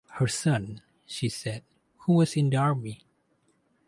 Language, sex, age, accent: English, male, 19-29, Malaysian English